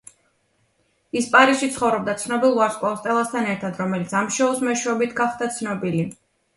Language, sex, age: Georgian, female, 19-29